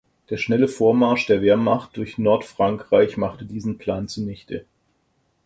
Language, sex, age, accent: German, male, 50-59, Deutschland Deutsch